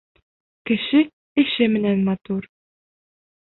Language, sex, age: Bashkir, female, 19-29